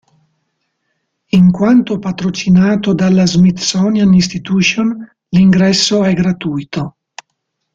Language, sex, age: Italian, male, 60-69